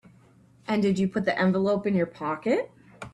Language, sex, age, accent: English, female, 19-29, United States English